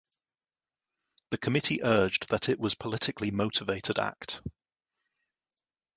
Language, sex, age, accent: English, male, 30-39, England English